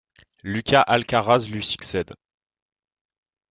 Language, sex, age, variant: French, male, 19-29, Français de métropole